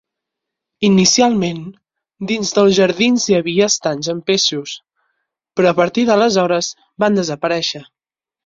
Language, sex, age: Catalan, male, 19-29